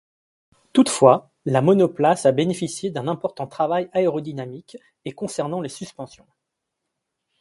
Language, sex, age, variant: French, male, 30-39, Français de métropole